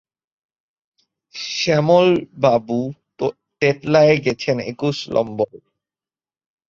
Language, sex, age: Bengali, male, 19-29